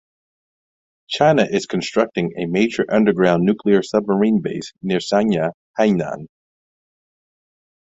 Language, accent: English, United States English